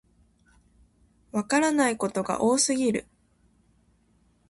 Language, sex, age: Japanese, female, 19-29